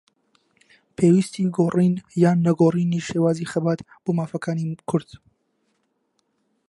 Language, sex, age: Central Kurdish, male, 19-29